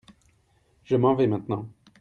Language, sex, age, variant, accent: French, male, 30-39, Français d'Europe, Français de Belgique